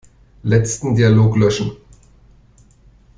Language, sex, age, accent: German, male, 30-39, Deutschland Deutsch